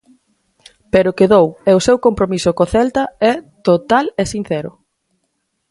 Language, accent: Galician, Atlántico (seseo e gheada)